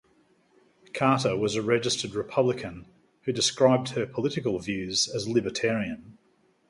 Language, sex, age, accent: English, male, 50-59, Australian English